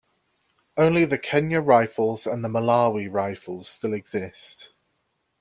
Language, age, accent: English, 19-29, England English